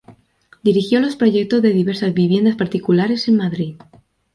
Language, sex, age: Spanish, female, 19-29